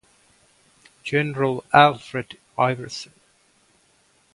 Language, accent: English, United States English